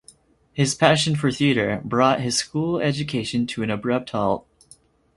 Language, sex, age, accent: English, male, 19-29, United States English